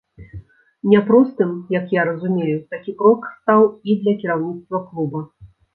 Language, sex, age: Belarusian, female, 40-49